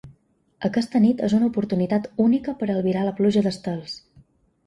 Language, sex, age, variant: Catalan, female, 19-29, Balear